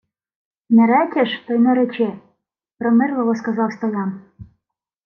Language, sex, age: Ukrainian, female, 19-29